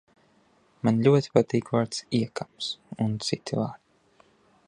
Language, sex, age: Latvian, male, 19-29